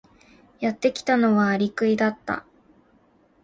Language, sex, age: Japanese, female, 19-29